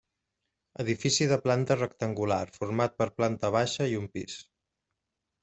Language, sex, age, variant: Catalan, male, 30-39, Central